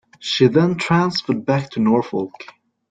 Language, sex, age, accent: English, male, 19-29, United States English